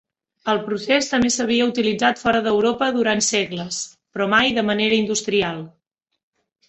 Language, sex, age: Catalan, male, 40-49